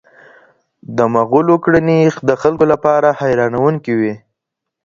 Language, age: Pashto, under 19